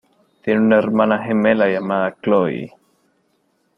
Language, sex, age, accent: Spanish, male, 19-29, América central